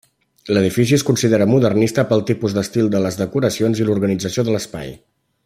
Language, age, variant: Catalan, 40-49, Central